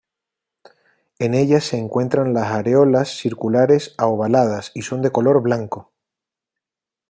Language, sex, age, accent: Spanish, male, 40-49, España: Islas Canarias